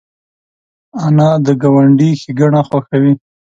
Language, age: Pashto, 19-29